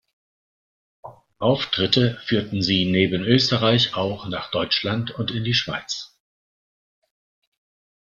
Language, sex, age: German, male, 60-69